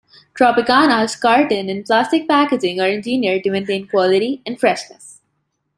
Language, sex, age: English, female, 19-29